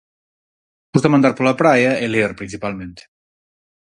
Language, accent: Galician, Normativo (estándar)